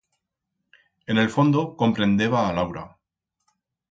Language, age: Aragonese, 30-39